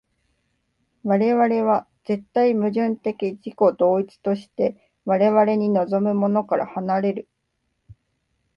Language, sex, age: Japanese, female, 19-29